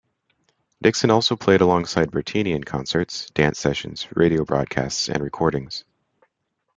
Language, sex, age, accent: English, male, 30-39, United States English